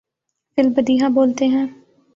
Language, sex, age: Urdu, male, 19-29